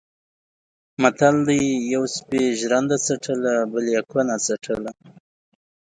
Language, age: Pashto, 19-29